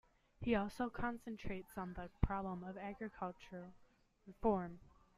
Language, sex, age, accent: English, female, 19-29, United States English